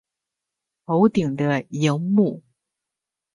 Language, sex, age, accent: Chinese, male, 19-29, 出生地：北京市